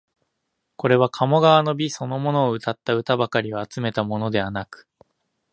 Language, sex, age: Japanese, male, 19-29